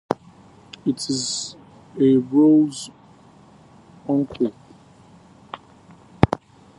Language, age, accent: English, 30-39, England English